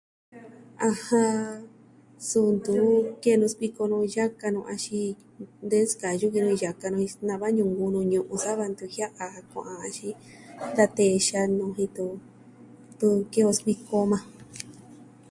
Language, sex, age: Southwestern Tlaxiaco Mixtec, female, 19-29